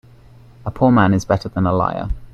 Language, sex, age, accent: English, male, 19-29, England English